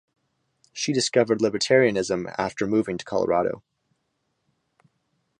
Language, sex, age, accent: English, male, 19-29, United States English